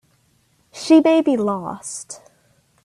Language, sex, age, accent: English, female, under 19, United States English